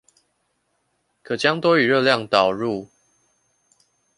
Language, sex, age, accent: Chinese, male, 19-29, 出生地：臺北市